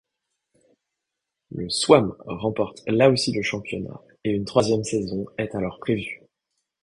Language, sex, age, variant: French, male, 30-39, Français de métropole